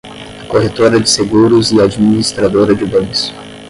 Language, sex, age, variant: Portuguese, male, 19-29, Portuguese (Brasil)